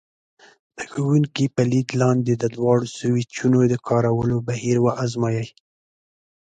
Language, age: Pashto, 19-29